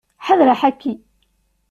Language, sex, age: Kabyle, female, 19-29